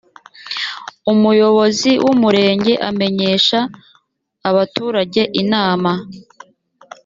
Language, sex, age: Kinyarwanda, female, 30-39